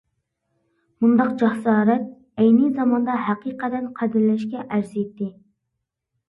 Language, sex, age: Uyghur, female, under 19